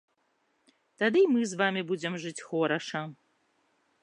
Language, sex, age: Belarusian, female, 30-39